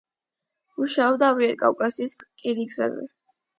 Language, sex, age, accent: Georgian, male, under 19, ჩვეულებრივი